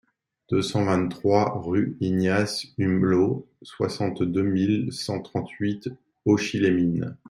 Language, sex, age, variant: French, male, 40-49, Français de métropole